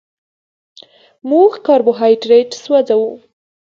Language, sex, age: Pashto, female, 19-29